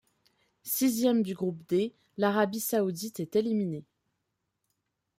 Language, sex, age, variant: French, female, 19-29, Français de métropole